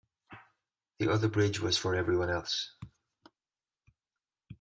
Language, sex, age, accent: English, male, 50-59, Irish English